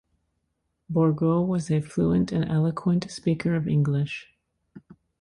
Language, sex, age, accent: English, female, 30-39, United States English